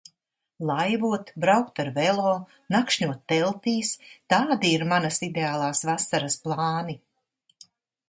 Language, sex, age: Latvian, female, 60-69